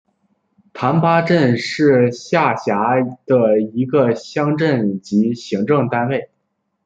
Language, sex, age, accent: Chinese, male, under 19, 出生地：黑龙江省